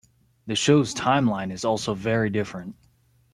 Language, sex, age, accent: English, male, 19-29, United States English